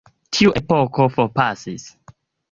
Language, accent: Esperanto, Internacia